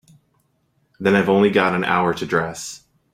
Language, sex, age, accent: English, male, 19-29, United States English